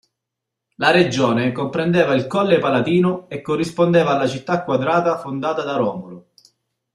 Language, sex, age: Italian, male, 30-39